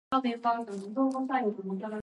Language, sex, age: Tatar, female, under 19